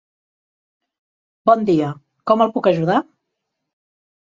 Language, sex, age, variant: Catalan, female, 50-59, Central